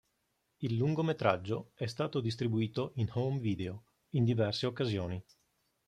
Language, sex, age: Italian, male, 50-59